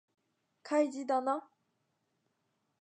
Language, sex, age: Japanese, female, 19-29